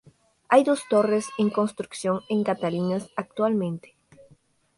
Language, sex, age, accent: Spanish, female, under 19, Peru